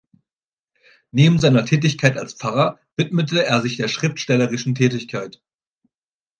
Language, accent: German, Deutschland Deutsch